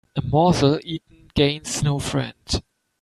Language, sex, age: English, male, 19-29